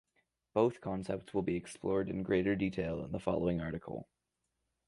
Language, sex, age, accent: English, male, under 19, Canadian English